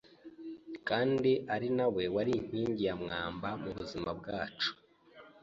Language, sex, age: Kinyarwanda, male, 19-29